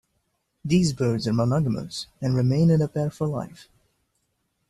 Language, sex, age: English, male, under 19